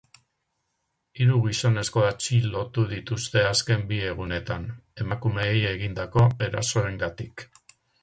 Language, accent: Basque, Mendebalekoa (Araba, Bizkaia, Gipuzkoako mendebaleko herri batzuk)